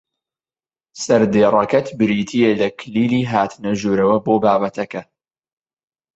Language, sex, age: Central Kurdish, male, 19-29